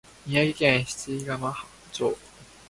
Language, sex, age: Japanese, male, 19-29